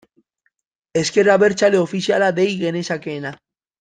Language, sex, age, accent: Basque, male, 19-29, Mendebalekoa (Araba, Bizkaia, Gipuzkoako mendebaleko herri batzuk)